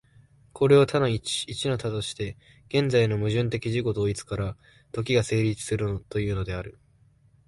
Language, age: Japanese, 19-29